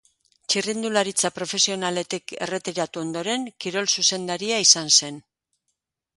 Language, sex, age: Basque, female, 60-69